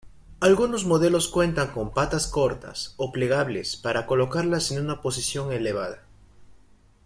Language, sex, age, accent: Spanish, male, under 19, Andino-Pacífico: Colombia, Perú, Ecuador, oeste de Bolivia y Venezuela andina